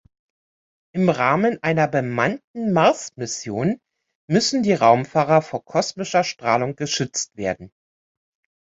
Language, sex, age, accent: German, female, 50-59, Deutschland Deutsch